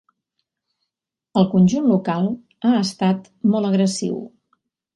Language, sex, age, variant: Catalan, female, 50-59, Central